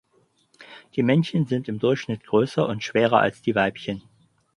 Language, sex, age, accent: German, male, 50-59, Deutschland Deutsch